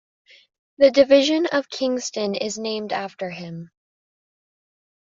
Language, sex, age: English, female, under 19